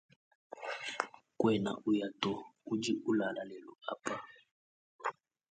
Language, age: Luba-Lulua, 19-29